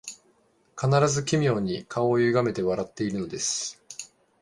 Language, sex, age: Japanese, male, 19-29